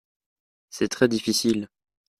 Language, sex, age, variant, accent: French, male, 19-29, Français d'Europe, Français de Suisse